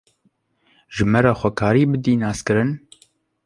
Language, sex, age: Kurdish, male, 19-29